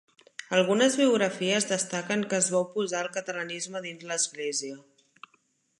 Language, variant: Catalan, Central